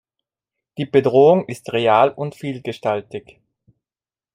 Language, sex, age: German, male, 30-39